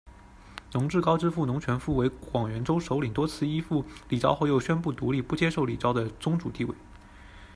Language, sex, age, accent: Chinese, male, 19-29, 出生地：浙江省